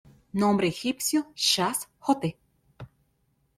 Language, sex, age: Spanish, female, 19-29